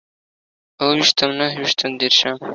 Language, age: Pashto, 19-29